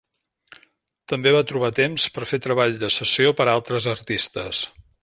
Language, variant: Catalan, Central